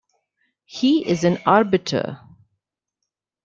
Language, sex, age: English, female, under 19